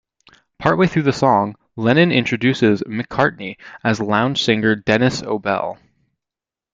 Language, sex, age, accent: English, male, under 19, United States English